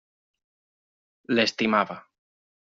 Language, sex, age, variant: Catalan, male, 19-29, Nord-Occidental